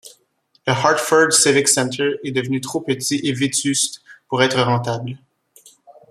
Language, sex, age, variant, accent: French, male, 19-29, Français d'Amérique du Nord, Français du Canada